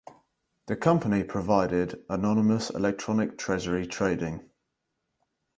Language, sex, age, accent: English, male, 19-29, England English